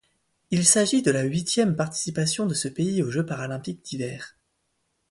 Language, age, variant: French, 19-29, Français de métropole